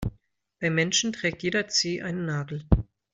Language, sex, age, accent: German, male, 30-39, Deutschland Deutsch